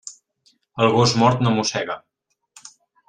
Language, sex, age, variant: Catalan, male, 40-49, Central